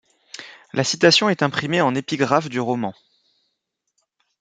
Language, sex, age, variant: French, male, 30-39, Français de métropole